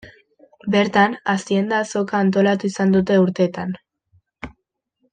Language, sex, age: Basque, female, under 19